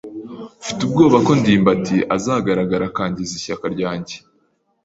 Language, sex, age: Kinyarwanda, female, 19-29